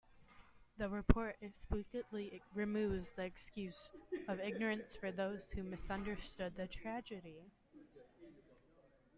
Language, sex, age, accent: English, female, 19-29, United States English